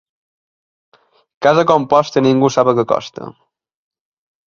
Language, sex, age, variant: Catalan, male, 19-29, Balear